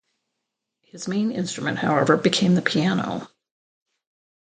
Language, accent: English, United States English